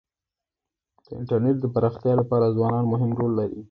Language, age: Pashto, 19-29